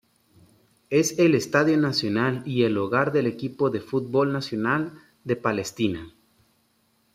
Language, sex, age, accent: Spanish, male, 19-29, México